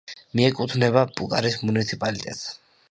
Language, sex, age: Georgian, male, under 19